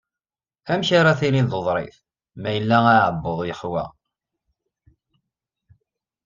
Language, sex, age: Kabyle, male, 40-49